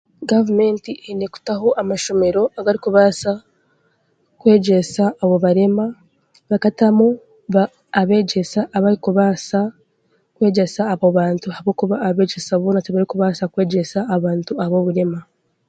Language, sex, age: Chiga, female, 19-29